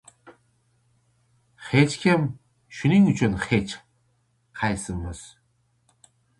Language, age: Uzbek, 30-39